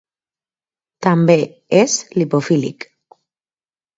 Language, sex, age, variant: Catalan, female, 30-39, Valencià septentrional